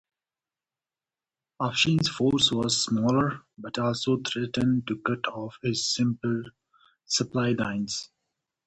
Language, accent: English, India and South Asia (India, Pakistan, Sri Lanka)